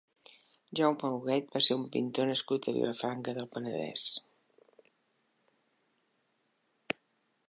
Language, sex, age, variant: Catalan, female, 60-69, Central